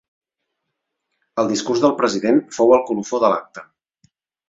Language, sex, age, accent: Catalan, male, 40-49, Català central